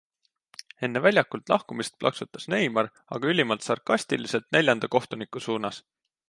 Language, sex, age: Estonian, male, 19-29